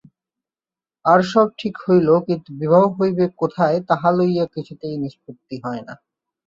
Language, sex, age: Bengali, male, 19-29